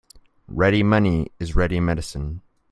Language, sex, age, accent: English, male, 19-29, United States English